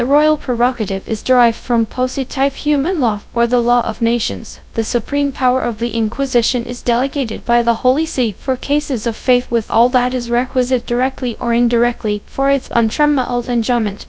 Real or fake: fake